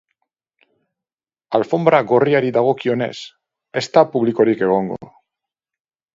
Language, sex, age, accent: Basque, male, 40-49, Mendebalekoa (Araba, Bizkaia, Gipuzkoako mendebaleko herri batzuk)